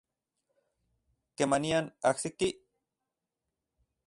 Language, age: Central Puebla Nahuatl, 30-39